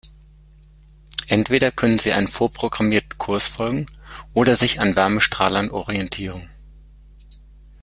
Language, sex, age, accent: German, male, 50-59, Deutschland Deutsch